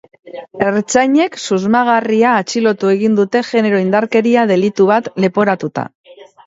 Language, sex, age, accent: Basque, female, 50-59, Mendebalekoa (Araba, Bizkaia, Gipuzkoako mendebaleko herri batzuk)